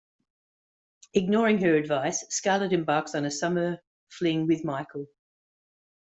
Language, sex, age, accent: English, female, 50-59, Australian English